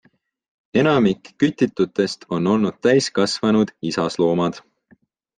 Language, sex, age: Estonian, male, 19-29